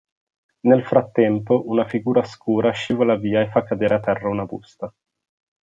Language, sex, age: Italian, male, 19-29